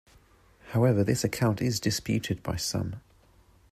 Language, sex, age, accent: English, male, 30-39, England English